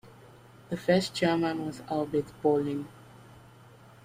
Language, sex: English, female